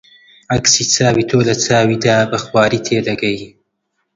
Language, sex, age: Central Kurdish, male, under 19